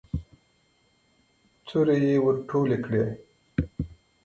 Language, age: Pashto, 30-39